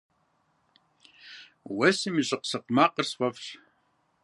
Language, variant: Kabardian, Адыгэбзэ (Къэбэрдей, Кирил, псоми зэдай)